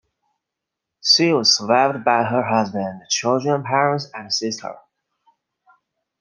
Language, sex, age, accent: English, male, 19-29, England English